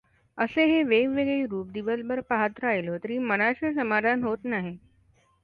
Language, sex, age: Marathi, female, under 19